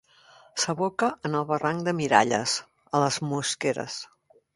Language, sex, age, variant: Catalan, female, 70-79, Central